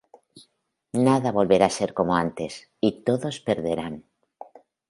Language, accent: Spanish, España: Centro-Sur peninsular (Madrid, Toledo, Castilla-La Mancha)